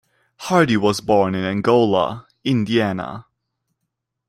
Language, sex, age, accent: English, male, 19-29, United States English